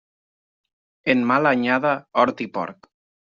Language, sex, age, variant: Catalan, male, 19-29, Nord-Occidental